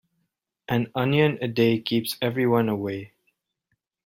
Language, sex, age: English, male, 19-29